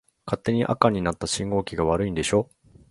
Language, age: Japanese, 40-49